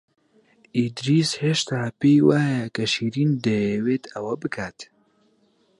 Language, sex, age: Central Kurdish, male, 19-29